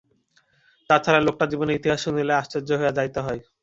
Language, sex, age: Bengali, male, 19-29